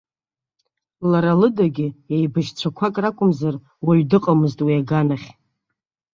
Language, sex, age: Abkhazian, female, 30-39